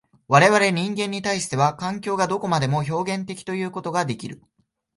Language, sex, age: Japanese, male, 19-29